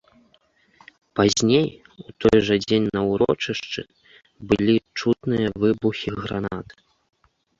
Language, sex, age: Belarusian, male, 30-39